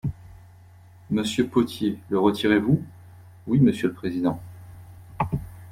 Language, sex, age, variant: French, male, 40-49, Français de métropole